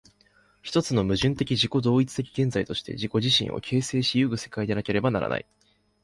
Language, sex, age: Japanese, male, 19-29